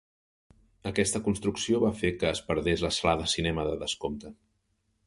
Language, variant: Catalan, Central